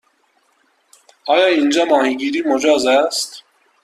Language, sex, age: Persian, male, 19-29